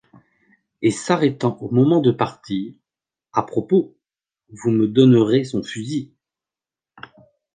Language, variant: French, Français de métropole